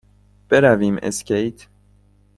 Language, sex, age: Persian, male, 19-29